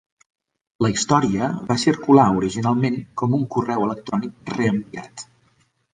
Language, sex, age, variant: Catalan, male, 40-49, Central